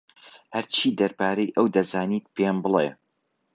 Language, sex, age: Central Kurdish, male, 30-39